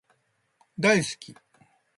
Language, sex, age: Japanese, male, 60-69